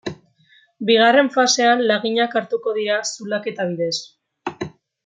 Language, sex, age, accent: Basque, female, under 19, Erdialdekoa edo Nafarra (Gipuzkoa, Nafarroa)